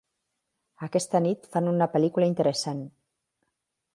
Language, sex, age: Catalan, female, 50-59